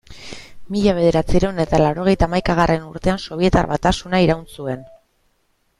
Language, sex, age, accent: Basque, female, 30-39, Mendebalekoa (Araba, Bizkaia, Gipuzkoako mendebaleko herri batzuk)